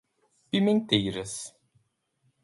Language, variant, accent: Portuguese, Portuguese (Brasil), Paulista